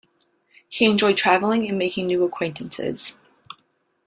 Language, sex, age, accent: English, female, 19-29, United States English